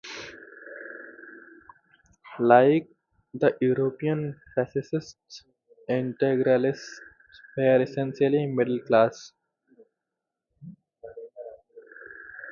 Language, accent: English, United States English